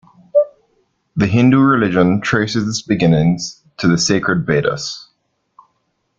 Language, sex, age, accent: English, male, 30-39, West Indies and Bermuda (Bahamas, Bermuda, Jamaica, Trinidad)